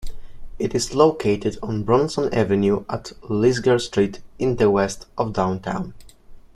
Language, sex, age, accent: English, male, under 19, United States English